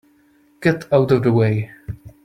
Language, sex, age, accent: English, male, 30-39, United States English